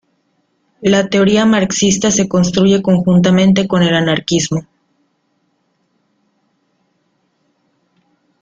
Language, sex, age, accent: Spanish, female, 19-29, México